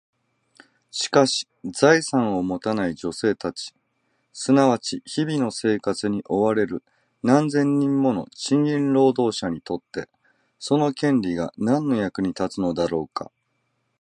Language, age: Japanese, 50-59